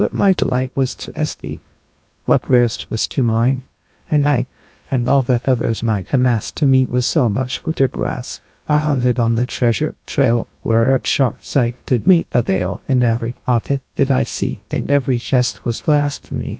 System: TTS, GlowTTS